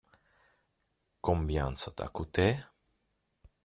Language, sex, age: French, male, 30-39